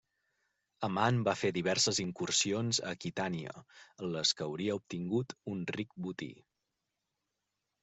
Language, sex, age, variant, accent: Catalan, male, 30-39, Central, central